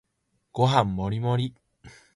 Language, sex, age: Japanese, male, 19-29